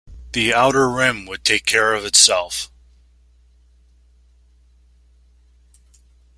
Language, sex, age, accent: English, male, 40-49, United States English